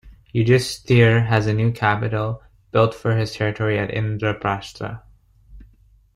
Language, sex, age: English, male, 19-29